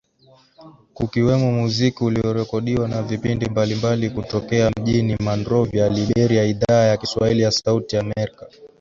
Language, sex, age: Swahili, male, 19-29